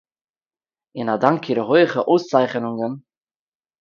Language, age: Yiddish, 30-39